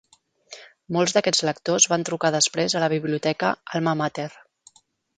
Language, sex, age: Catalan, female, 40-49